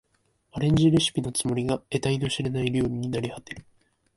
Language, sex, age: Japanese, male, under 19